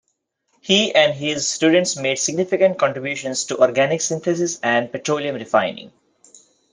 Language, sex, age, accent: English, male, 19-29, India and South Asia (India, Pakistan, Sri Lanka)